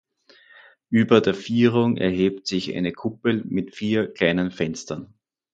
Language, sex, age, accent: German, male, 30-39, Österreichisches Deutsch